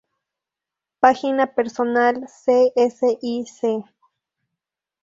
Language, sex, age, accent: Spanish, female, 19-29, México